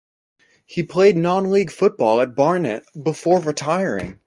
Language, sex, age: English, male, 19-29